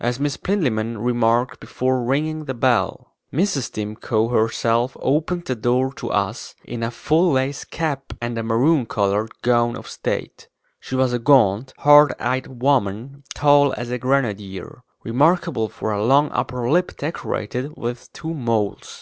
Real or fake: real